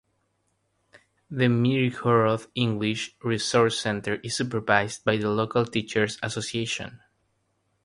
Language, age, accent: English, 19-29, United States English; India and South Asia (India, Pakistan, Sri Lanka)